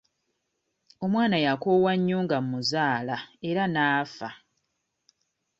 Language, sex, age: Ganda, female, 30-39